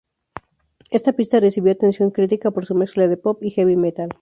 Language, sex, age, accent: Spanish, female, 19-29, México